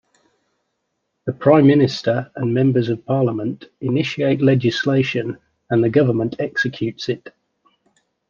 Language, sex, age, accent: English, male, 30-39, England English